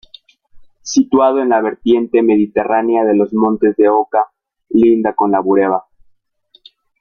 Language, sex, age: Spanish, female, 19-29